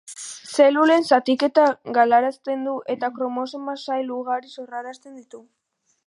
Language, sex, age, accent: Basque, female, under 19, Mendebalekoa (Araba, Bizkaia, Gipuzkoako mendebaleko herri batzuk)